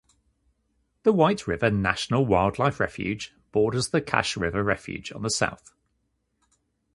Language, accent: English, England English